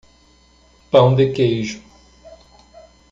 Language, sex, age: Portuguese, male, 50-59